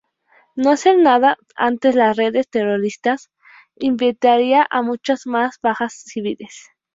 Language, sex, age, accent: Spanish, female, 19-29, México